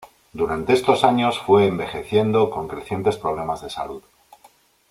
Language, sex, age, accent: Spanish, male, 40-49, España: Norte peninsular (Asturias, Castilla y León, Cantabria, País Vasco, Navarra, Aragón, La Rioja, Guadalajara, Cuenca)